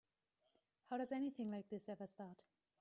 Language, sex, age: English, female, 30-39